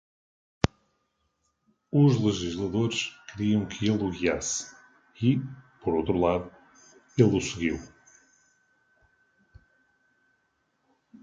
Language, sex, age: Portuguese, male, 40-49